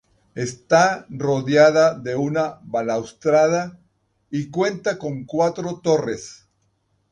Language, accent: Spanish, Caribe: Cuba, Venezuela, Puerto Rico, República Dominicana, Panamá, Colombia caribeña, México caribeño, Costa del golfo de México